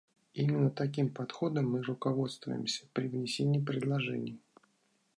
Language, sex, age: Russian, male, 40-49